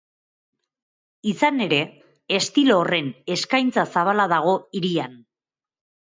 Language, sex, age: Basque, female, 30-39